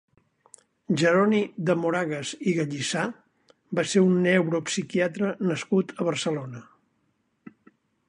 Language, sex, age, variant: Catalan, male, 70-79, Central